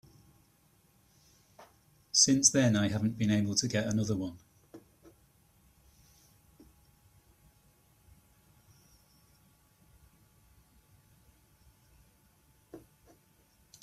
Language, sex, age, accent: English, male, 30-39, England English